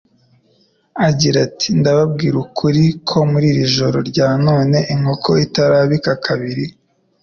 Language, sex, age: Kinyarwanda, male, under 19